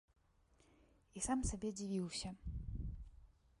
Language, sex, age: Belarusian, female, under 19